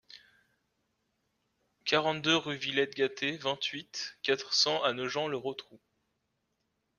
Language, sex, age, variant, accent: French, male, 19-29, Français d'Europe, Français de Suisse